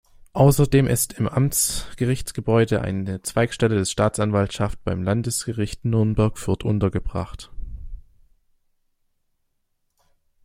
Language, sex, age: German, male, 19-29